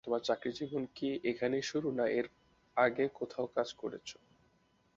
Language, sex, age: Bengali, male, 19-29